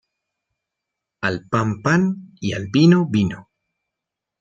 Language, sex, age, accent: Spanish, male, 30-39, Andino-Pacífico: Colombia, Perú, Ecuador, oeste de Bolivia y Venezuela andina